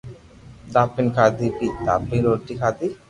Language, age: Loarki, 40-49